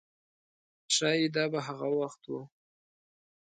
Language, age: Pashto, 19-29